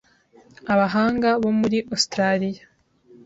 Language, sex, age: Kinyarwanda, female, 19-29